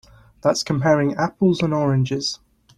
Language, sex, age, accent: English, male, under 19, England English